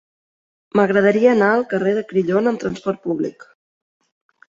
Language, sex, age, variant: Catalan, female, 30-39, Central